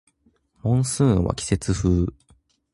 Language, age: Japanese, 19-29